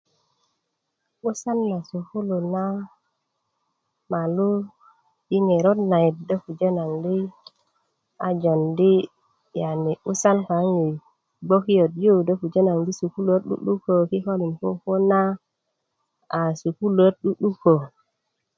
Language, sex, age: Kuku, female, 19-29